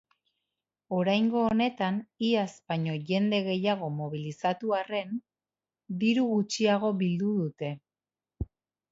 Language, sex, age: Basque, female, 30-39